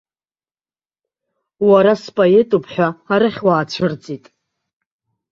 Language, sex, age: Abkhazian, female, 30-39